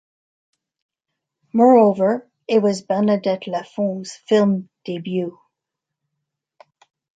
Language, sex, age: English, female, 60-69